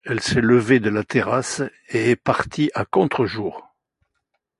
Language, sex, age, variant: French, male, 80-89, Français de métropole